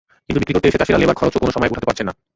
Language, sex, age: Bengali, male, 19-29